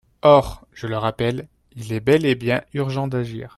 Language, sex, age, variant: French, male, 19-29, Français de métropole